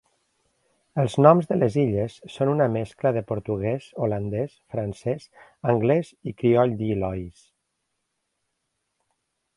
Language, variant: Catalan, Nord-Occidental